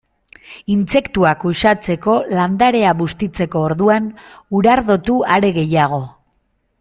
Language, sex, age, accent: Basque, female, 19-29, Mendebalekoa (Araba, Bizkaia, Gipuzkoako mendebaleko herri batzuk)